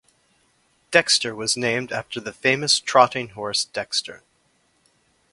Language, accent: English, United States English